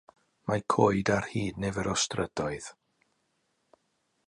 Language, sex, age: Welsh, male, 60-69